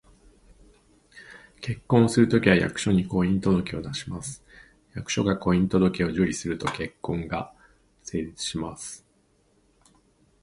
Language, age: Japanese, 40-49